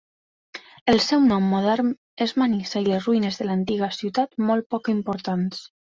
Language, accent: Catalan, valencià